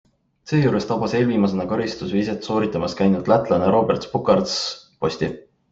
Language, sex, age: Estonian, male, 19-29